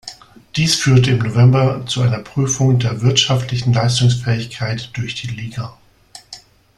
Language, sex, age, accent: German, male, 50-59, Deutschland Deutsch